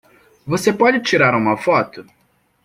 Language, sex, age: Portuguese, male, under 19